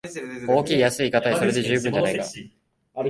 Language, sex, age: Japanese, male, under 19